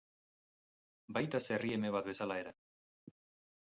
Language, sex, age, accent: Basque, male, 40-49, Mendebalekoa (Araba, Bizkaia, Gipuzkoako mendebaleko herri batzuk)